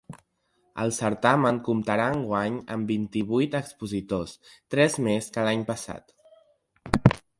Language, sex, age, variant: Catalan, male, under 19, Central